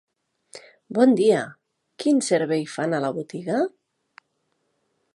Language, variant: Catalan, Nord-Occidental